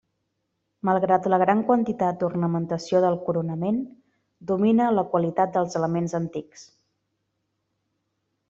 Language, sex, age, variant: Catalan, female, 30-39, Nord-Occidental